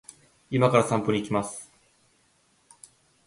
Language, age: Japanese, 30-39